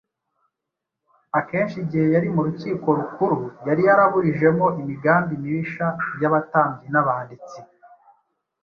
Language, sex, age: Kinyarwanda, male, 19-29